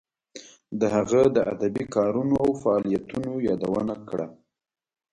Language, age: Pashto, 19-29